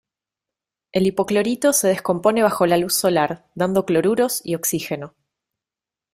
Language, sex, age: Spanish, female, 30-39